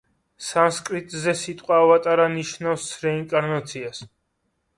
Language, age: Georgian, 19-29